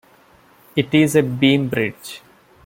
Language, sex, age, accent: English, male, 30-39, India and South Asia (India, Pakistan, Sri Lanka)